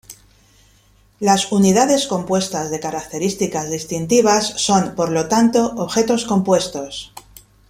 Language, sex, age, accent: Spanish, female, 50-59, España: Centro-Sur peninsular (Madrid, Toledo, Castilla-La Mancha)